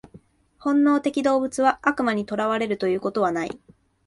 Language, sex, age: Japanese, female, 19-29